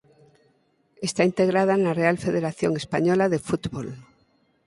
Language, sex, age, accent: Galician, female, 50-59, Normativo (estándar)